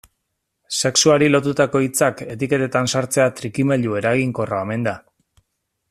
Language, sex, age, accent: Basque, male, 40-49, Erdialdekoa edo Nafarra (Gipuzkoa, Nafarroa)